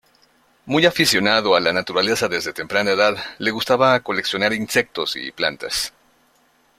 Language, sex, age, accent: Spanish, male, 30-39, México